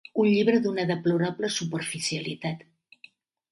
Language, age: Catalan, 60-69